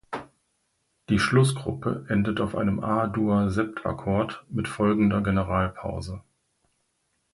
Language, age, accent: German, 50-59, Deutschland Deutsch